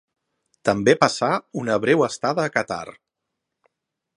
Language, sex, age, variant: Catalan, male, 40-49, Central